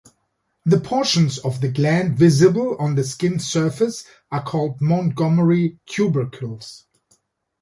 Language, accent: English, United States English